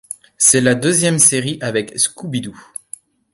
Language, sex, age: French, male, 19-29